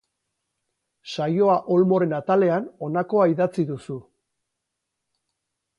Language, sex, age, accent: Basque, male, 40-49, Mendebalekoa (Araba, Bizkaia, Gipuzkoako mendebaleko herri batzuk)